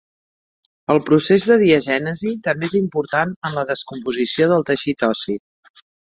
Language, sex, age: Catalan, female, 50-59